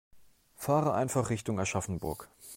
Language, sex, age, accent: German, male, 19-29, Deutschland Deutsch